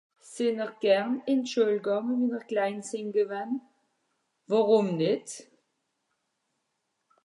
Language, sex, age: Swiss German, female, 50-59